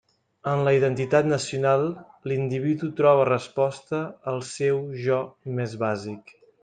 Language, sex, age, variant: Catalan, male, 30-39, Central